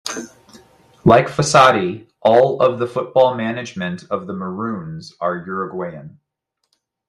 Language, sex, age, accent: English, male, 30-39, United States English